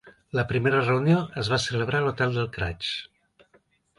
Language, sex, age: Catalan, male, 40-49